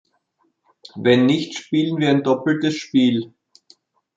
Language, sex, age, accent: German, male, 40-49, Österreichisches Deutsch